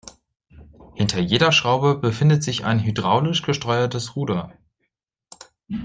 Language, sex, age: German, male, 19-29